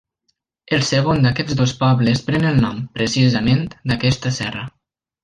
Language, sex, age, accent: Catalan, male, 19-29, valencià